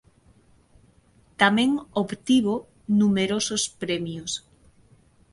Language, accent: Galician, Normativo (estándar)